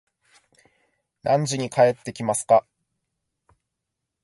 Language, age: Japanese, 30-39